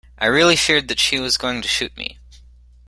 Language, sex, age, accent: English, male, under 19, United States English